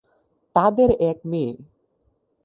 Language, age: Bengali, 19-29